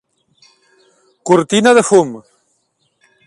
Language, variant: Catalan, Central